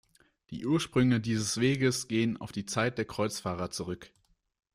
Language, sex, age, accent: German, male, 19-29, Deutschland Deutsch